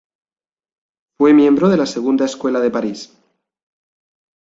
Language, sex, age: Spanish, male, 40-49